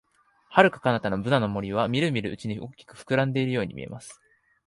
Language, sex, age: Japanese, male, 19-29